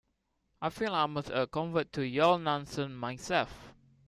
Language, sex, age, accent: English, male, 19-29, Malaysian English